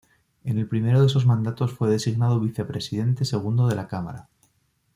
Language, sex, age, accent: Spanish, male, 40-49, España: Norte peninsular (Asturias, Castilla y León, Cantabria, País Vasco, Navarra, Aragón, La Rioja, Guadalajara, Cuenca)